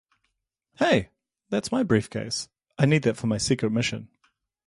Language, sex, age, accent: English, male, 40-49, New Zealand English